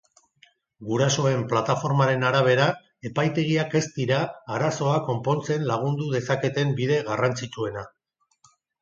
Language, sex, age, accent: Basque, male, 50-59, Mendebalekoa (Araba, Bizkaia, Gipuzkoako mendebaleko herri batzuk)